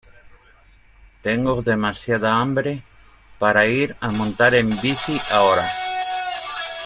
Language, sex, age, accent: Spanish, male, 40-49, España: Norte peninsular (Asturias, Castilla y León, Cantabria, País Vasco, Navarra, Aragón, La Rioja, Guadalajara, Cuenca)